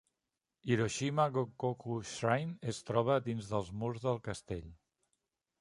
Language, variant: Catalan, Central